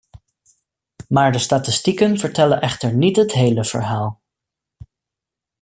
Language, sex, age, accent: Dutch, male, 19-29, Nederlands Nederlands